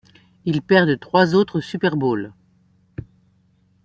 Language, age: French, 60-69